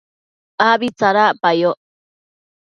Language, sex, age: Matsés, female, 30-39